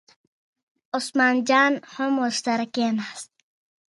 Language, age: Pashto, 30-39